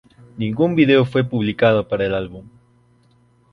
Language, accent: Spanish, Andino-Pacífico: Colombia, Perú, Ecuador, oeste de Bolivia y Venezuela andina